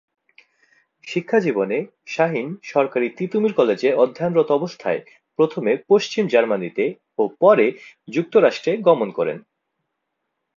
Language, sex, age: Bengali, male, 19-29